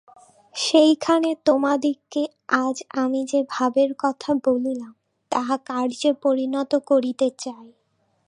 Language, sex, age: Bengali, female, 19-29